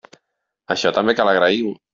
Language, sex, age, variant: Catalan, male, 40-49, Nord-Occidental